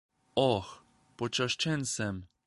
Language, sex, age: Slovenian, male, 19-29